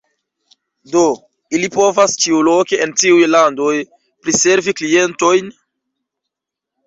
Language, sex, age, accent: Esperanto, male, 19-29, Internacia